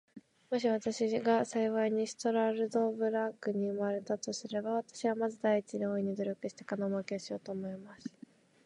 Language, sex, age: Japanese, female, 19-29